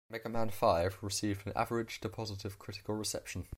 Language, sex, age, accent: English, male, under 19, England English